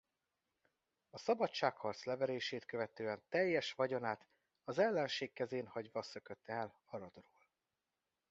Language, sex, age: Hungarian, male, 40-49